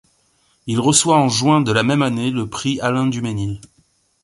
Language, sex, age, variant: French, male, 40-49, Français de métropole